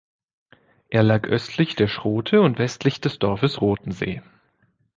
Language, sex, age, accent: German, male, 30-39, Deutschland Deutsch